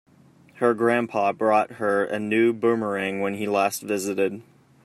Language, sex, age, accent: English, male, 19-29, United States English